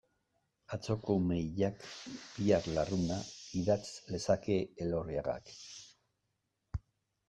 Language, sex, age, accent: Basque, male, 60-69, Erdialdekoa edo Nafarra (Gipuzkoa, Nafarroa)